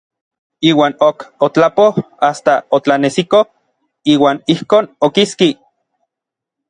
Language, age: Orizaba Nahuatl, 30-39